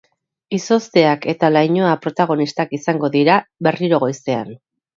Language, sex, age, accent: Basque, female, 40-49, Erdialdekoa edo Nafarra (Gipuzkoa, Nafarroa)